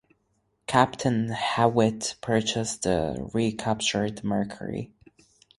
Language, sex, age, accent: English, male, 19-29, United States English